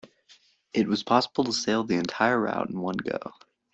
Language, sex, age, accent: English, male, under 19, United States English